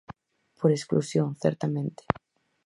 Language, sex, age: Galician, female, 19-29